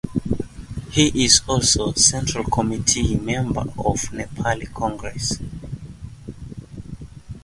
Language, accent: English, United States English